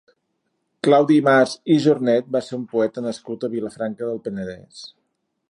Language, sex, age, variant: Catalan, male, 50-59, Nord-Occidental